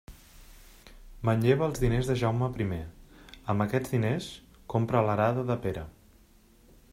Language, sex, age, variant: Catalan, male, 30-39, Central